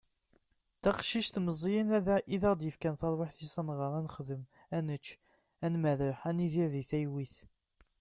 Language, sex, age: Kabyle, male, 30-39